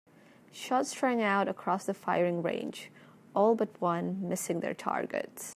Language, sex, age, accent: English, female, 19-29, Australian English